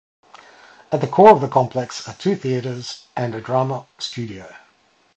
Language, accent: English, Australian English